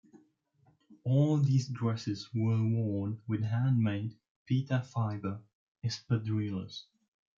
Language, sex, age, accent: English, male, 19-29, England English